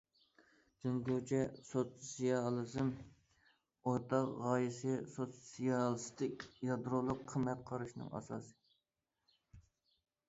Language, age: Uyghur, 19-29